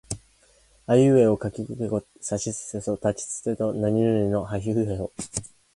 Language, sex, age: Japanese, male, 19-29